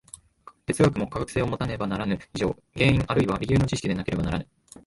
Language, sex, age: Japanese, male, 19-29